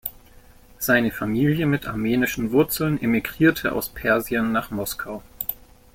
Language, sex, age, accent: German, male, 19-29, Deutschland Deutsch